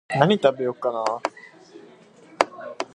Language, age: English, 19-29